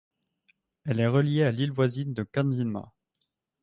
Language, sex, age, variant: French, male, 19-29, Français de métropole